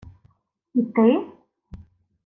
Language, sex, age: Ukrainian, female, 19-29